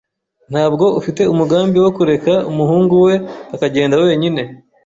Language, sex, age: Kinyarwanda, male, 30-39